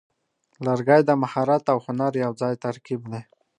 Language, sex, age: Pashto, male, under 19